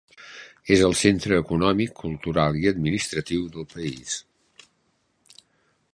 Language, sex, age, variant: Catalan, male, 60-69, Central